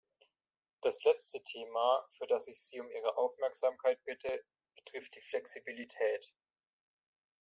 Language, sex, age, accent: German, male, 30-39, Deutschland Deutsch